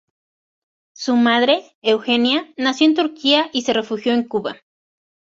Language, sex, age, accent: Spanish, female, 19-29, México